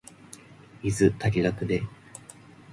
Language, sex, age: Japanese, male, 19-29